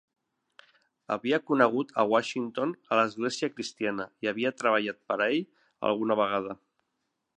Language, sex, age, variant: Catalan, male, 40-49, Central